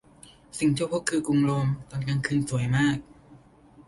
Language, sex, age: Thai, male, 19-29